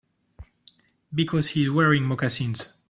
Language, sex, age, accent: English, male, 30-39, England English